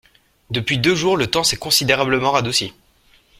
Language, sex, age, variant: French, male, 19-29, Français de métropole